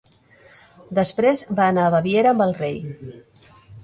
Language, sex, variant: Catalan, female, Central